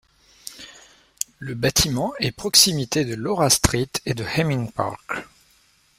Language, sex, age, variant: French, male, 30-39, Français de métropole